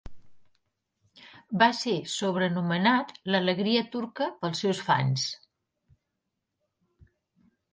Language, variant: Catalan, Central